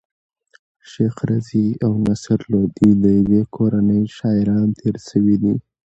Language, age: Pashto, 19-29